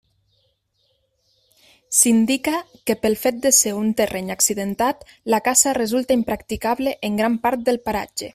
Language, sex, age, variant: Catalan, female, 19-29, Nord-Occidental